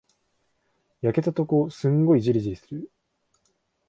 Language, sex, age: Japanese, male, 19-29